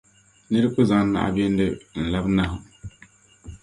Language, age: Dagbani, 30-39